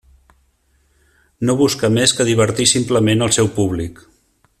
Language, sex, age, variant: Catalan, male, 50-59, Central